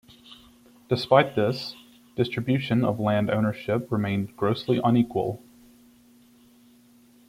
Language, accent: English, United States English